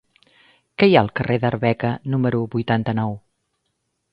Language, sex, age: Catalan, female, 50-59